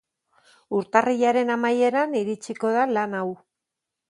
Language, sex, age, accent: Basque, female, 50-59, Mendebalekoa (Araba, Bizkaia, Gipuzkoako mendebaleko herri batzuk)